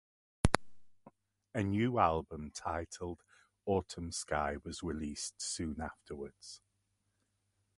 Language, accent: English, England English